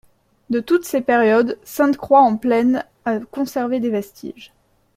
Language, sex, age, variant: French, female, 19-29, Français de métropole